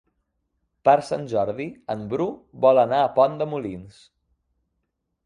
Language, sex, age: Catalan, male, 40-49